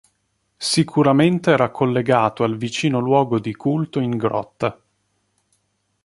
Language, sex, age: Italian, male, 30-39